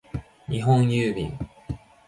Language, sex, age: Japanese, male, under 19